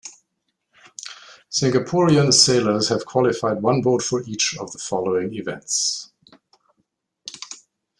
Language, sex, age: English, male, 50-59